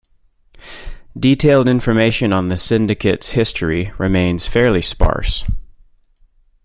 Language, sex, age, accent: English, male, 30-39, United States English